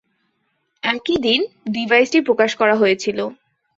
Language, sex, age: Bengali, female, 19-29